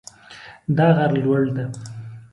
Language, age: Pashto, 30-39